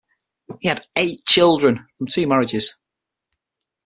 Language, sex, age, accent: English, male, 40-49, England English